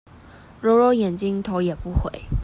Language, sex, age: Chinese, female, 19-29